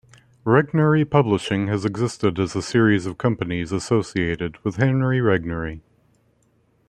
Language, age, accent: English, 40-49, United States English